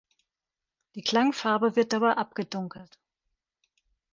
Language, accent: German, Deutschland Deutsch